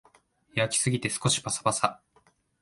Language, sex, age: Japanese, male, 19-29